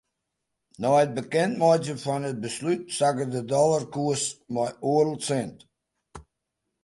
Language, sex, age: Western Frisian, male, 60-69